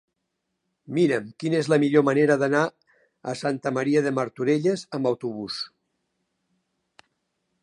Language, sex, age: Catalan, male, 60-69